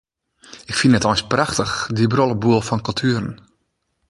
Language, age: Western Frisian, 40-49